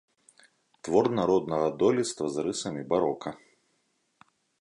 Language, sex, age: Belarusian, male, 30-39